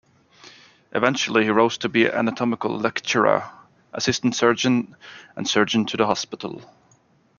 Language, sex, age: English, male, 30-39